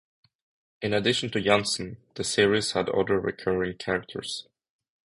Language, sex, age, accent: English, male, 19-29, United States English; England English